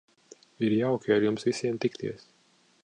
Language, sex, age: Latvian, male, 40-49